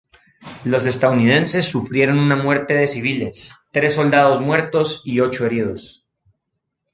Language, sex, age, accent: Spanish, male, 19-29, América central